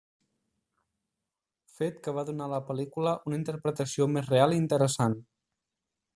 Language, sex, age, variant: Catalan, male, 19-29, Central